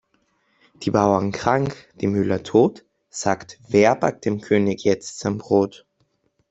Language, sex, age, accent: German, male, under 19, Österreichisches Deutsch